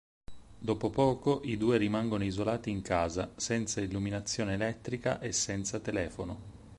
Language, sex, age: Italian, male, 19-29